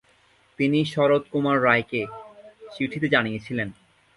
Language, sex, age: Bengali, male, 19-29